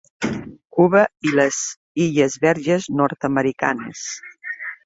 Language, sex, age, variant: Catalan, female, 50-59, Septentrional